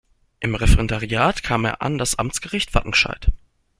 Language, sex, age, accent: German, male, 19-29, Deutschland Deutsch